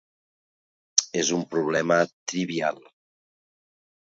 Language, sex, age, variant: Catalan, male, 50-59, Central